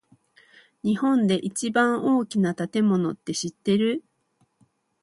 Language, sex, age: Japanese, female, 40-49